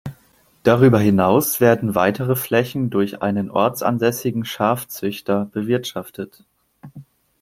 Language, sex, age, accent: German, male, 30-39, Deutschland Deutsch